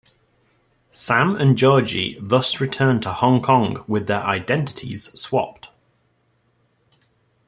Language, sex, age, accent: English, male, 30-39, England English